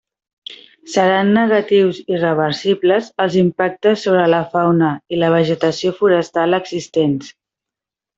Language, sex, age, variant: Catalan, female, 30-39, Central